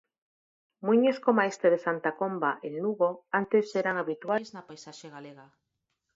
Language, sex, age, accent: Galician, female, 50-59, Normativo (estándar)